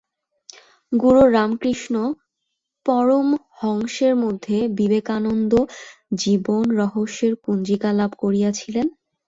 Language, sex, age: Bengali, female, 19-29